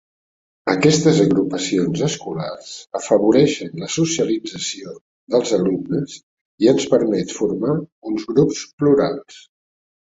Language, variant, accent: Catalan, Central, central; tarragoní